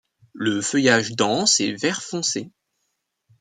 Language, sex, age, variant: French, male, 19-29, Français de métropole